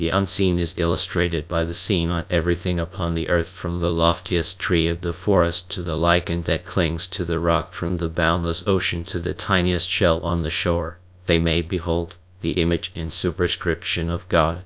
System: TTS, GradTTS